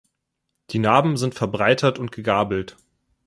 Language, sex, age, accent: German, male, 19-29, Deutschland Deutsch